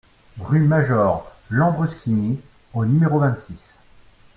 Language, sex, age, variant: French, male, 40-49, Français de métropole